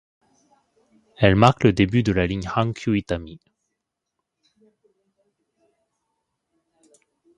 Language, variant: French, Français de métropole